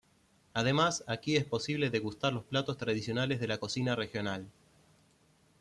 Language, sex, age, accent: Spanish, male, 30-39, Rioplatense: Argentina, Uruguay, este de Bolivia, Paraguay